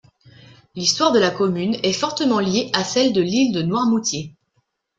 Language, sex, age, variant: French, female, 19-29, Français de métropole